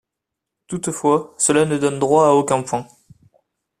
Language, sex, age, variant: French, male, 19-29, Français de métropole